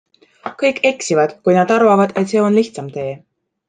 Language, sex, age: Estonian, female, 19-29